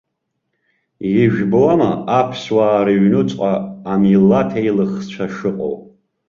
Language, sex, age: Abkhazian, male, 50-59